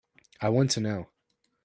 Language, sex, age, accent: English, male, under 19, United States English